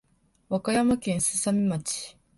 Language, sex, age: Japanese, female, under 19